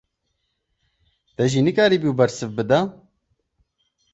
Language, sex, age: Kurdish, male, 19-29